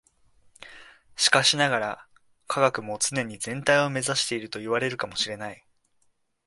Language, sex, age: Japanese, male, 19-29